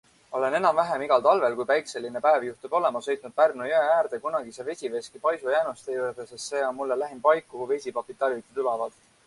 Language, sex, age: Estonian, male, 19-29